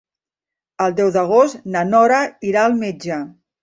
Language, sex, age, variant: Catalan, female, 50-59, Central